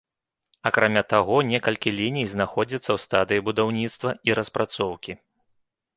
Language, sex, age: Belarusian, male, 30-39